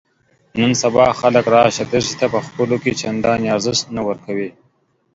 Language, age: Pashto, 19-29